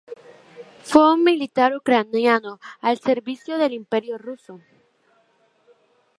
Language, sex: Spanish, female